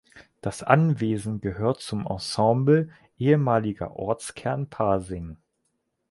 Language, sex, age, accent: German, male, 19-29, Deutschland Deutsch